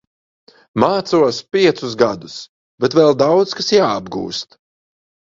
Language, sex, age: Latvian, male, 30-39